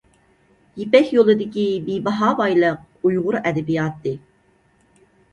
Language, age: Uyghur, 30-39